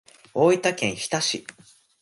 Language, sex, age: Japanese, male, under 19